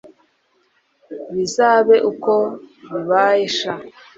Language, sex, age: Kinyarwanda, female, 40-49